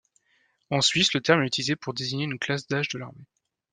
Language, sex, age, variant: French, male, 19-29, Français de métropole